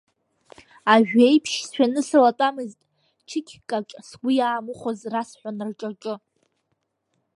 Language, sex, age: Abkhazian, female, under 19